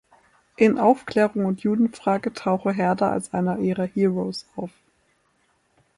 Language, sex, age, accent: German, female, 19-29, Deutschland Deutsch